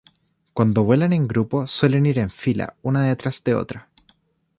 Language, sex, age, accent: Spanish, male, 19-29, Chileno: Chile, Cuyo